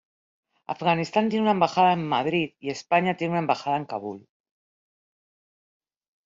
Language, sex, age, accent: Spanish, female, 40-49, España: Norte peninsular (Asturias, Castilla y León, Cantabria, País Vasco, Navarra, Aragón, La Rioja, Guadalajara, Cuenca)